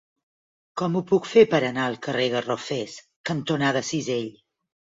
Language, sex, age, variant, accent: Catalan, female, 60-69, Balear, balear